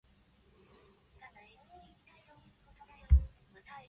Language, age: English, 19-29